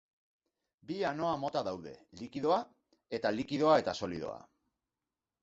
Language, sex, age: Basque, male, 40-49